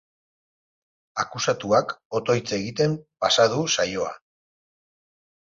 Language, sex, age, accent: Basque, male, 40-49, Erdialdekoa edo Nafarra (Gipuzkoa, Nafarroa)